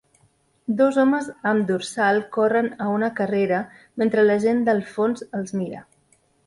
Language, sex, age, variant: Catalan, female, 40-49, Central